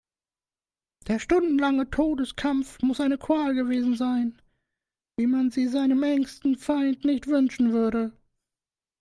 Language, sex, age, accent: German, male, 19-29, Deutschland Deutsch